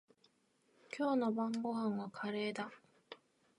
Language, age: Japanese, 19-29